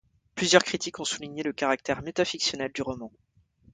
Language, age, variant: French, 30-39, Français de métropole